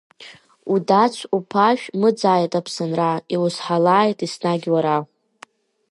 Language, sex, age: Abkhazian, female, under 19